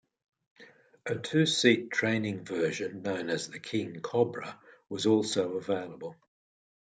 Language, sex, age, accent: English, male, 70-79, Australian English